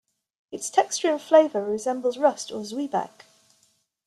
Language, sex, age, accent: English, female, 50-59, England English